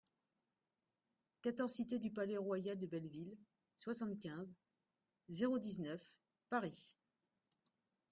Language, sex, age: French, female, 50-59